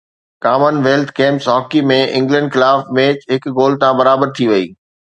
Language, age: Sindhi, 40-49